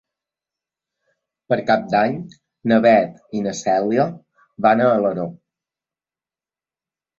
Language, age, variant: Catalan, 19-29, Balear